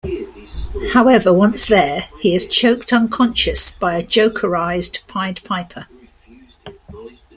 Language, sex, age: English, female, 60-69